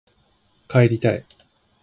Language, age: Japanese, 19-29